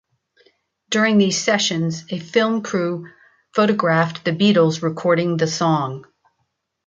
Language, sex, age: English, female, 60-69